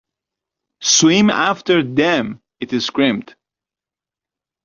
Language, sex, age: English, male, 40-49